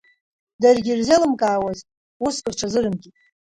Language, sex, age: Abkhazian, female, 50-59